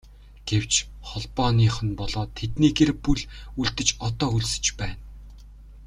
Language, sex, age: Mongolian, male, 19-29